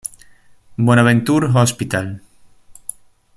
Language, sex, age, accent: Spanish, male, 30-39, España: Norte peninsular (Asturias, Castilla y León, Cantabria, País Vasco, Navarra, Aragón, La Rioja, Guadalajara, Cuenca)